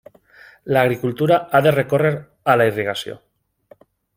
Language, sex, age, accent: Catalan, male, 40-49, valencià